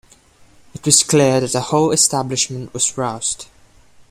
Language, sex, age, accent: English, male, 19-29, Filipino